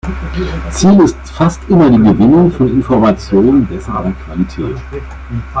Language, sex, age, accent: German, male, 40-49, Deutschland Deutsch